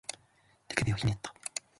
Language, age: Japanese, 19-29